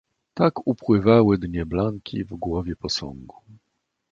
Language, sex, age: Polish, male, 50-59